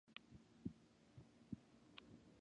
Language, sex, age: English, female, 19-29